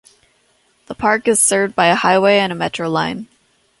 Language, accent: English, United States English